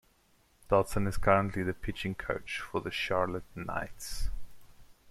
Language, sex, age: English, male, 19-29